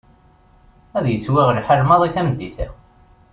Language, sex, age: Kabyle, male, 19-29